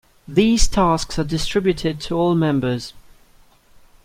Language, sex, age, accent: English, male, 19-29, England English